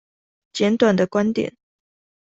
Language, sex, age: Chinese, female, under 19